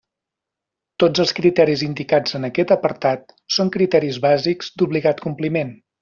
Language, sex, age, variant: Catalan, male, 40-49, Central